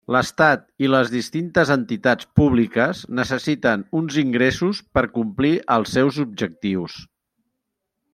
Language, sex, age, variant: Catalan, male, 50-59, Central